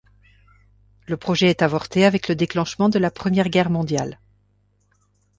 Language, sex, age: French, female, 50-59